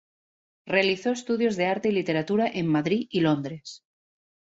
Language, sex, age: Spanish, female, 40-49